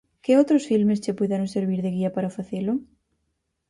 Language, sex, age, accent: Galician, female, 19-29, Central (gheada)